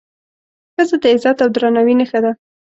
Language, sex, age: Pashto, female, 19-29